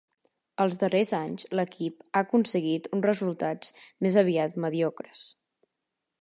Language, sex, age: Catalan, female, under 19